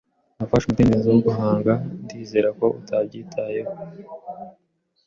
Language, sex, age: Kinyarwanda, male, 19-29